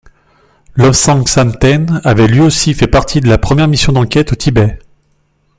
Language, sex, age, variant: French, male, 30-39, Français de métropole